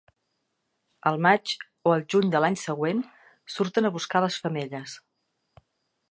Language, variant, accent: Catalan, Central, central; Neutre